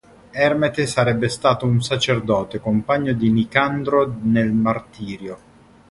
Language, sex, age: Italian, male, 30-39